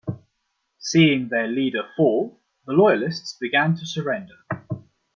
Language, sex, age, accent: English, male, 19-29, England English